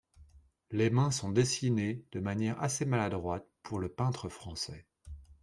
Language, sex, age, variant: French, male, 40-49, Français de métropole